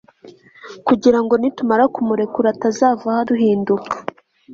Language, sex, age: Kinyarwanda, female, 19-29